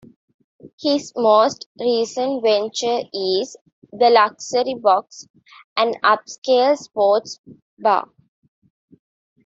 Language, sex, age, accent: English, female, 19-29, India and South Asia (India, Pakistan, Sri Lanka)